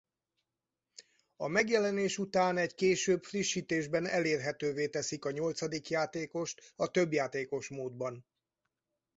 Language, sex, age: Hungarian, male, 60-69